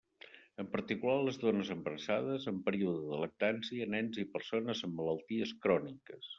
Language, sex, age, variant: Catalan, male, 60-69, Septentrional